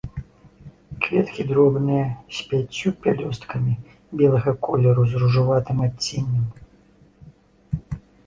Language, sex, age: Belarusian, male, 50-59